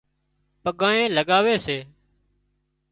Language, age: Wadiyara Koli, 30-39